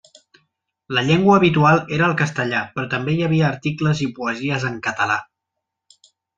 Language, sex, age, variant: Catalan, male, 40-49, Central